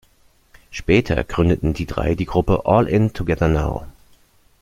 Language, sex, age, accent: German, male, 30-39, Deutschland Deutsch